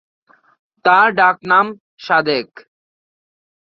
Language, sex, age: Bengali, male, 19-29